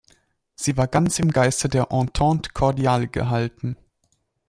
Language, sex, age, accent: German, male, 19-29, Deutschland Deutsch